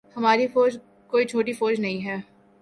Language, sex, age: Urdu, female, 19-29